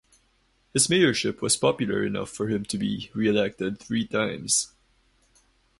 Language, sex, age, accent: English, male, 19-29, Filipino